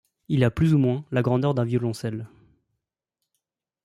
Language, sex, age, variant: French, male, 19-29, Français de métropole